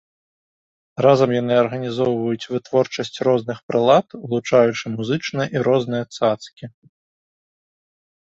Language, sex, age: Belarusian, male, 19-29